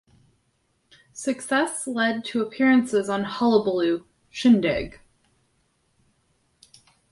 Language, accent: English, United States English